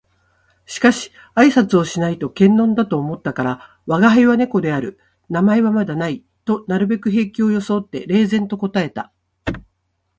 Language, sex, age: Japanese, female, 60-69